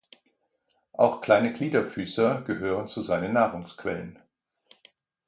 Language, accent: German, Deutschland Deutsch